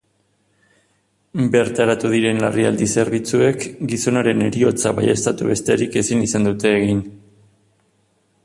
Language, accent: Basque, Erdialdekoa edo Nafarra (Gipuzkoa, Nafarroa)